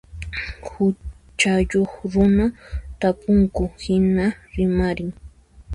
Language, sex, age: Puno Quechua, female, 19-29